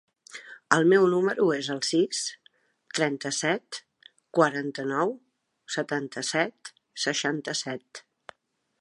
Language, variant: Catalan, Central